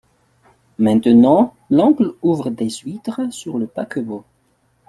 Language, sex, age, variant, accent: French, male, 30-39, Français d'Afrique subsaharienne et des îles africaines, Français de Madagascar